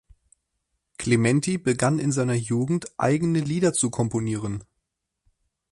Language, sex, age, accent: German, male, 19-29, Deutschland Deutsch